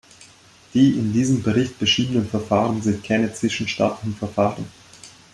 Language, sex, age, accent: German, male, 19-29, Österreichisches Deutsch